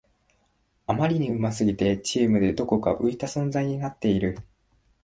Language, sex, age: Japanese, male, 19-29